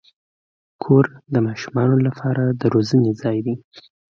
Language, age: Pashto, 19-29